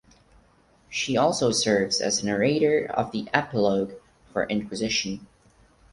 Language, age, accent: English, under 19, United States English